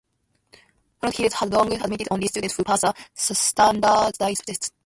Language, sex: English, female